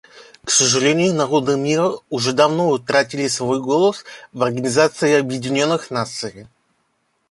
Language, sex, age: Russian, male, 19-29